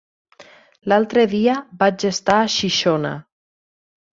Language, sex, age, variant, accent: Catalan, female, 19-29, Nord-Occidental, Lleidatà